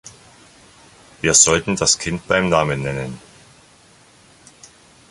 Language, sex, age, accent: German, male, 50-59, Deutschland Deutsch